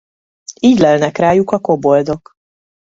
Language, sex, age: Hungarian, female, 30-39